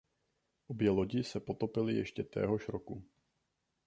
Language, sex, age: Czech, male, 19-29